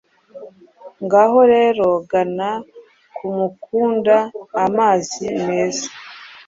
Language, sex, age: Kinyarwanda, female, 30-39